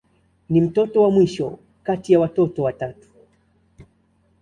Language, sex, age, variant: Swahili, male, 30-39, Kiswahili cha Bara ya Tanzania